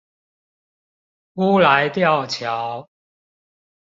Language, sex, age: Chinese, male, 50-59